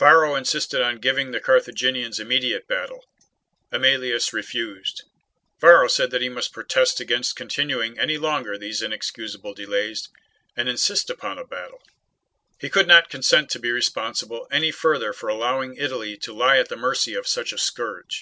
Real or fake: real